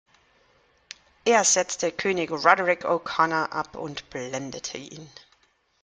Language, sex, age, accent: German, female, 40-49, Deutschland Deutsch